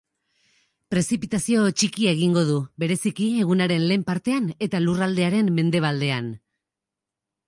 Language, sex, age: Basque, female, 30-39